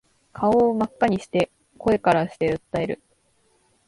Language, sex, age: Japanese, female, 19-29